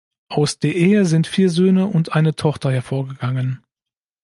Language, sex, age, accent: German, male, 40-49, Deutschland Deutsch